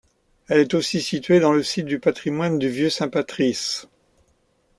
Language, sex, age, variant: French, male, 70-79, Français de métropole